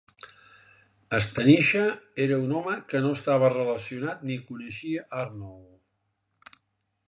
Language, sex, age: Catalan, male, 60-69